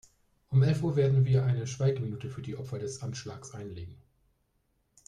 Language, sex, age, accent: German, male, 30-39, Deutschland Deutsch